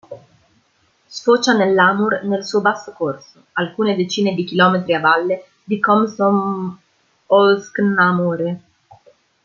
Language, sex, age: Italian, female, 19-29